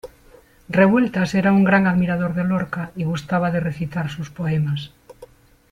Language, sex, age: Spanish, female, 50-59